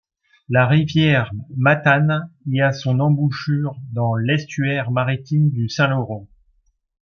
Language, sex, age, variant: French, male, 40-49, Français de métropole